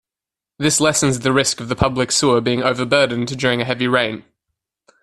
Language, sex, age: English, male, 19-29